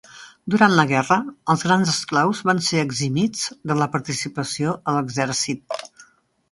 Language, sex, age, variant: Catalan, female, 70-79, Central